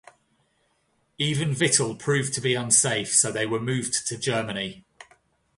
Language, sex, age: English, male, 40-49